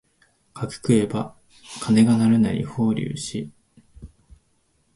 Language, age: Japanese, 19-29